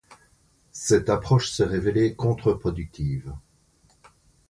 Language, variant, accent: French, Français d'Europe, Français de Belgique